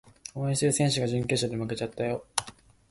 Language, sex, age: Japanese, male, 19-29